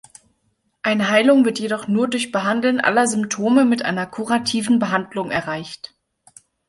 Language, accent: German, Deutschland Deutsch